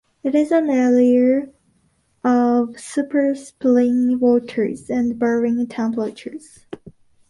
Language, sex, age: English, female, 19-29